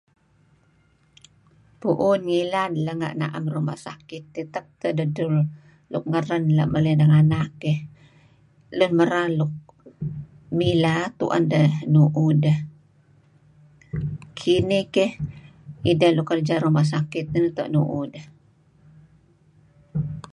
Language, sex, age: Kelabit, female, 60-69